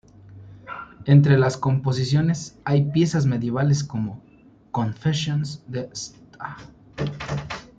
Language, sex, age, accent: Spanish, male, 19-29, México